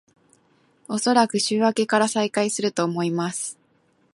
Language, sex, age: Japanese, female, 19-29